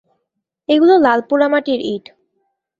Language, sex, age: Bengali, female, 30-39